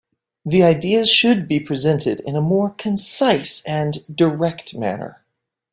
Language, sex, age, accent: English, male, 40-49, United States English